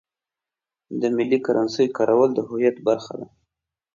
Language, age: Pashto, 19-29